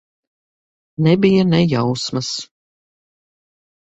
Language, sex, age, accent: Latvian, female, 50-59, Vidzemes